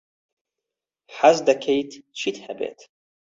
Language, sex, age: Central Kurdish, male, 30-39